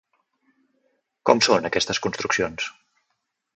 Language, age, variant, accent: Catalan, 30-39, Central, central